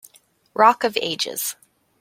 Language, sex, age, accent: English, female, 19-29, Canadian English